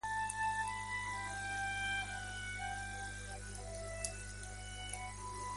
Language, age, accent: Spanish, 40-49, España: Centro-Sur peninsular (Madrid, Toledo, Castilla-La Mancha)